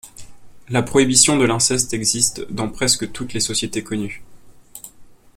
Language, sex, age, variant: French, male, 19-29, Français de métropole